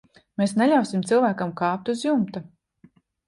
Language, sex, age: Latvian, female, 30-39